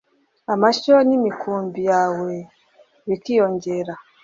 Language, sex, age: Kinyarwanda, male, 40-49